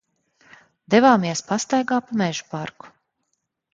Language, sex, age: Latvian, female, 40-49